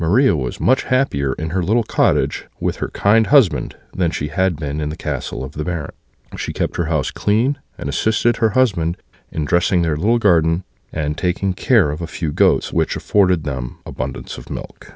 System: none